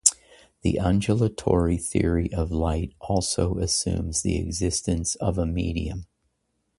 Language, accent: English, United States English